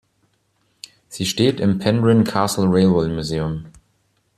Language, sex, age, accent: German, male, 40-49, Deutschland Deutsch